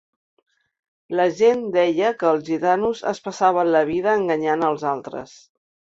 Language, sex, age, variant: Catalan, female, 50-59, Central